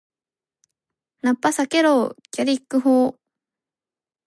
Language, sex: Japanese, female